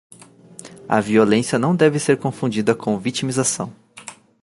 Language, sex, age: Portuguese, male, 19-29